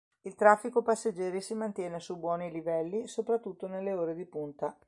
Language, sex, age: Italian, female, 60-69